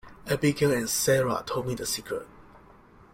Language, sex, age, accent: English, male, 19-29, Malaysian English